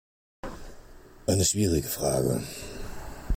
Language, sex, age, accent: German, male, 40-49, Deutschland Deutsch